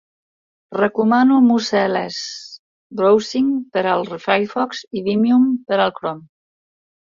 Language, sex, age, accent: Catalan, female, 50-59, aprenent (recent, des del castellà)